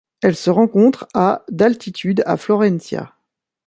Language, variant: French, Français de métropole